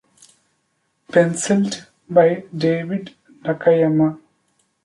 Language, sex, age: English, male, 19-29